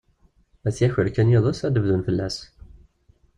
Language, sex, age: Kabyle, male, 19-29